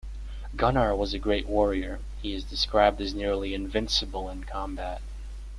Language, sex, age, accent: English, male, under 19, Canadian English